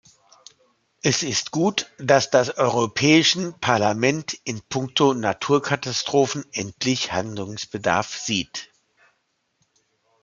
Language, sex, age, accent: German, male, 50-59, Deutschland Deutsch